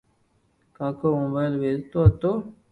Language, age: Loarki, under 19